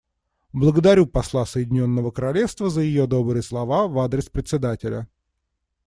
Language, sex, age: Russian, male, 19-29